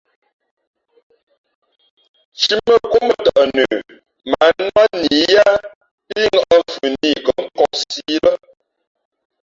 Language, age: Fe'fe', 50-59